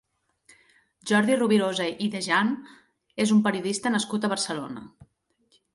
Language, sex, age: Catalan, female, 30-39